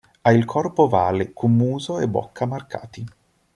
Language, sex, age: Italian, male, 19-29